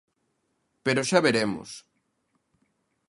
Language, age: Galician, 19-29